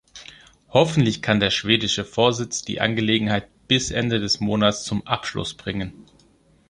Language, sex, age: German, male, 30-39